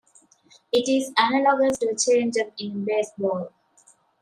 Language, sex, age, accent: English, female, 19-29, England English